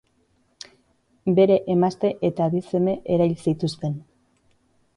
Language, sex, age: Basque, female, 30-39